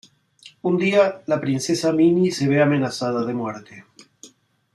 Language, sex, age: Spanish, male, 50-59